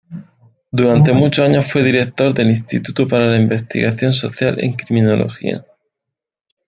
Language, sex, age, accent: Spanish, male, 40-49, España: Sur peninsular (Andalucia, Extremadura, Murcia)